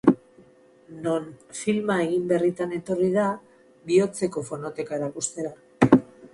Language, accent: Basque, Mendebalekoa (Araba, Bizkaia, Gipuzkoako mendebaleko herri batzuk)